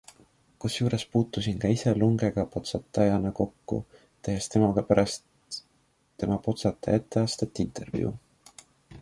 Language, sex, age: Estonian, male, 19-29